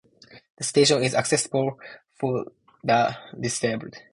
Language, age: English, 19-29